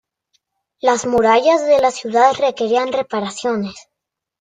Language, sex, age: Spanish, female, under 19